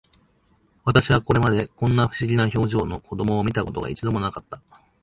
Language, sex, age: Japanese, male, 19-29